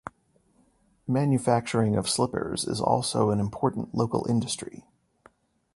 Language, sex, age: English, male, 40-49